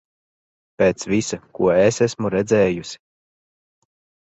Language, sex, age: Latvian, male, 19-29